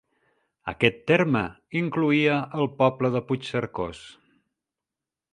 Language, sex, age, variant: Catalan, male, 50-59, Central